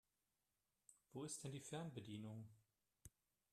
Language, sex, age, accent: German, male, 50-59, Deutschland Deutsch